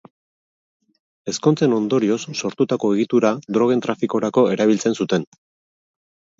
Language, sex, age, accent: Basque, male, 40-49, Mendebalekoa (Araba, Bizkaia, Gipuzkoako mendebaleko herri batzuk)